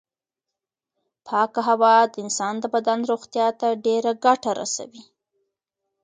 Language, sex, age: Pashto, female, 19-29